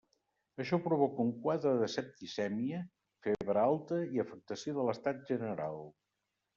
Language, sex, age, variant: Catalan, male, 60-69, Septentrional